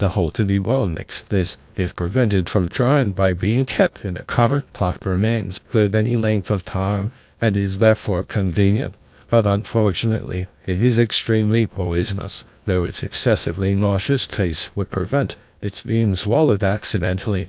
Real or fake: fake